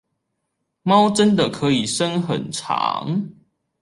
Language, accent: Chinese, 出生地：臺中市